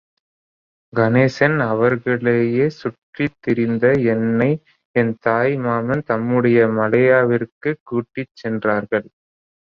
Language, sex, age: Tamil, male, 19-29